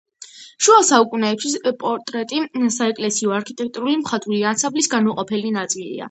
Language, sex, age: Georgian, female, under 19